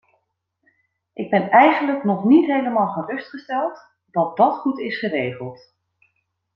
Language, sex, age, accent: Dutch, female, 40-49, Nederlands Nederlands